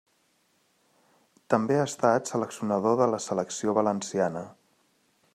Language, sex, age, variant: Catalan, male, 30-39, Central